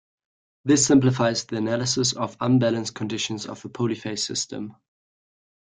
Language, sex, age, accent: English, male, 19-29, England English